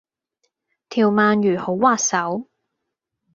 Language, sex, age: Cantonese, female, 19-29